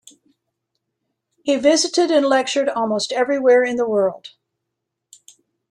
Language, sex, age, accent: English, female, 70-79, United States English